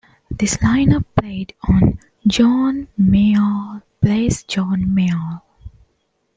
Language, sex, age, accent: English, female, 19-29, India and South Asia (India, Pakistan, Sri Lanka)